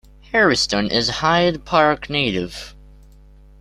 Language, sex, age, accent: English, male, under 19, United States English